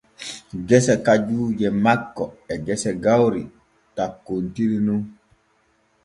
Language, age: Borgu Fulfulde, 30-39